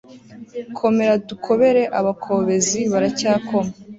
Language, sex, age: Kinyarwanda, female, 19-29